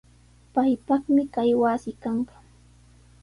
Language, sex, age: Sihuas Ancash Quechua, female, 30-39